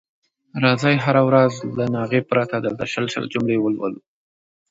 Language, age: Pashto, 19-29